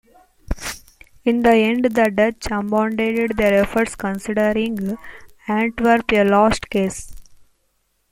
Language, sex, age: English, female, under 19